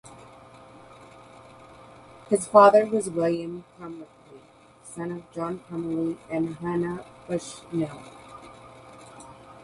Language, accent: English, United States English